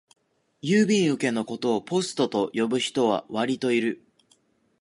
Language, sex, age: Japanese, male, 19-29